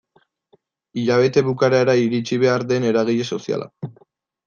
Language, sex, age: Basque, male, 19-29